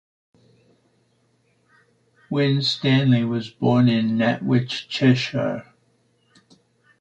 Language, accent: English, Australian English